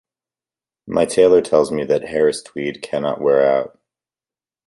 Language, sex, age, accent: English, male, 30-39, United States English